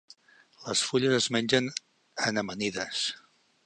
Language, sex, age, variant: Catalan, male, 60-69, Central